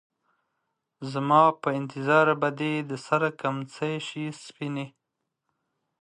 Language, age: Pashto, 30-39